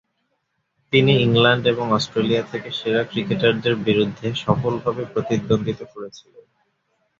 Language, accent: Bengali, Bangladeshi